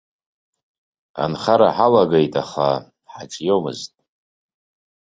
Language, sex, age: Abkhazian, male, 40-49